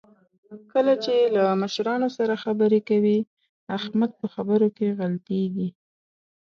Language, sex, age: Pashto, female, 19-29